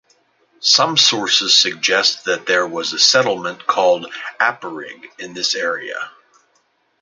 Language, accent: English, United States English